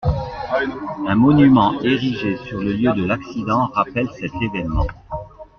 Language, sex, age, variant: French, male, 40-49, Français de métropole